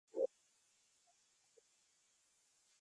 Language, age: English, 19-29